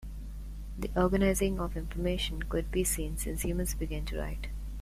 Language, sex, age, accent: English, female, 19-29, United States English